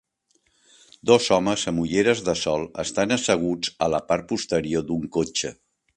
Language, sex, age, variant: Catalan, male, 60-69, Central